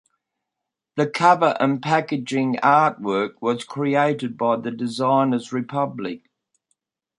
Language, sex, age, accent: English, male, 70-79, Australian English